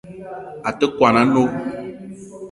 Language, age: Eton (Cameroon), 30-39